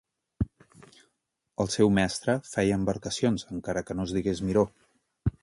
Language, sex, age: Catalan, male, 40-49